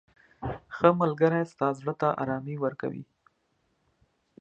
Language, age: Pashto, 30-39